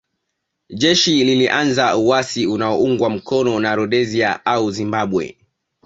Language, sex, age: Swahili, male, 19-29